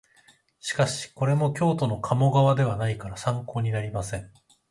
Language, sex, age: Japanese, male, 30-39